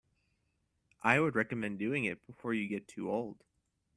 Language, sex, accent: English, male, United States English